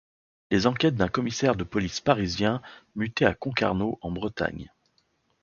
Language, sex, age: French, male, 40-49